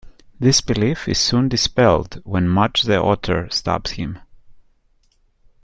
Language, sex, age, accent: English, male, 30-39, England English